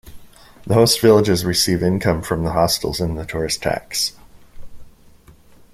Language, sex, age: English, male, 50-59